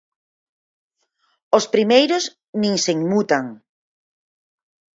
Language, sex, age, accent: Galician, female, 50-59, Normativo (estándar)